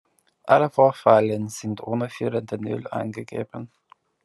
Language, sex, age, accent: German, male, 19-29, Britisches Deutsch